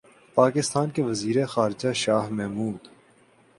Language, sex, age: Urdu, male, 19-29